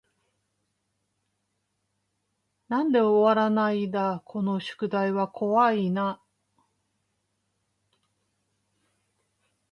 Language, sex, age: Japanese, female, 50-59